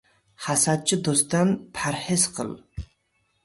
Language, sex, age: Uzbek, male, 30-39